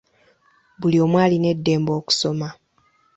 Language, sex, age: Ganda, female, 19-29